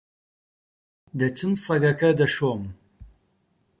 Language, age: Central Kurdish, 30-39